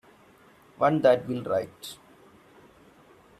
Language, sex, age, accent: English, male, 19-29, India and South Asia (India, Pakistan, Sri Lanka)